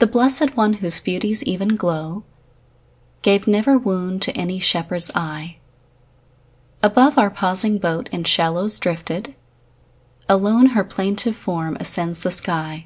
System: none